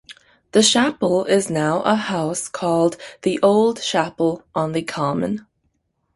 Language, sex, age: English, female, 19-29